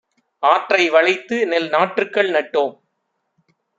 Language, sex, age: Tamil, male, 30-39